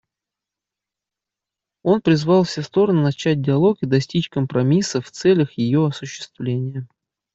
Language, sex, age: Russian, male, 30-39